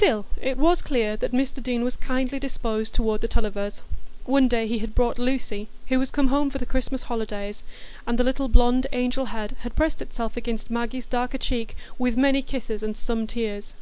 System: none